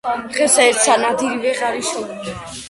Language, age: Georgian, under 19